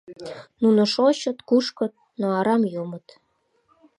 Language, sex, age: Mari, female, 19-29